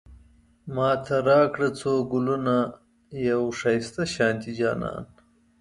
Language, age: Pashto, 30-39